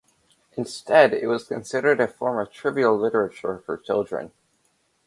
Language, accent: English, United States English